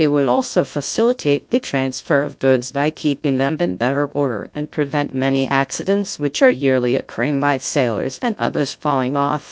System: TTS, GlowTTS